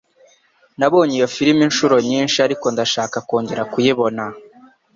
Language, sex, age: Kinyarwanda, male, 19-29